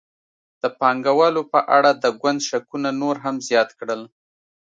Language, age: Pashto, 30-39